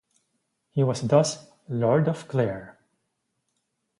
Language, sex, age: English, male, 19-29